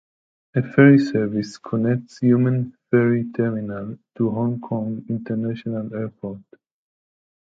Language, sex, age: English, male, 30-39